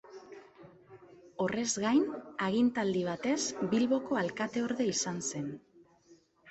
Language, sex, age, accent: Basque, female, 19-29, Mendebalekoa (Araba, Bizkaia, Gipuzkoako mendebaleko herri batzuk)